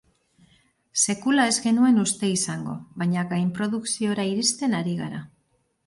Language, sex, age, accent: Basque, female, 50-59, Mendebalekoa (Araba, Bizkaia, Gipuzkoako mendebaleko herri batzuk)